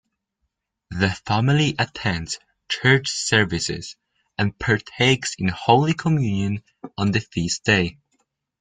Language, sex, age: English, male, under 19